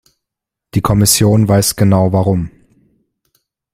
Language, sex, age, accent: German, male, 19-29, Deutschland Deutsch